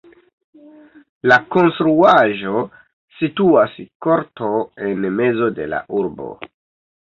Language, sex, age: Esperanto, male, 30-39